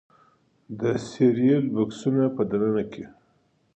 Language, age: Pashto, 40-49